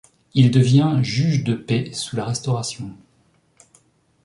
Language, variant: French, Français de métropole